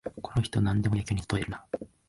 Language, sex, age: Japanese, male, 19-29